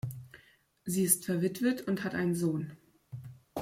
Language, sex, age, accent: German, female, 40-49, Deutschland Deutsch